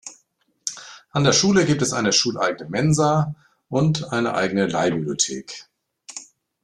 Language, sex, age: German, male, 50-59